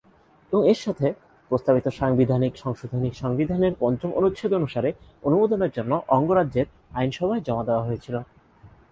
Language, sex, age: Bengali, male, 19-29